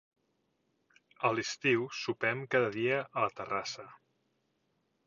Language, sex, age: Catalan, male, 50-59